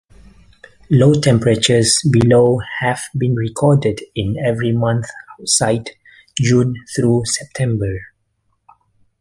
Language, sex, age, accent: English, male, 19-29, Malaysian English